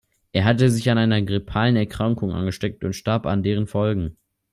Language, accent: German, Deutschland Deutsch